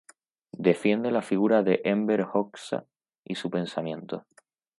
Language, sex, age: Spanish, male, 19-29